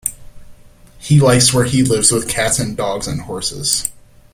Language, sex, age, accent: English, male, 30-39, United States English